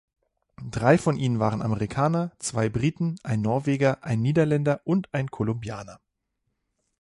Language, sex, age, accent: German, male, 30-39, Deutschland Deutsch